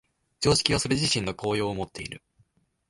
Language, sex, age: Japanese, male, 19-29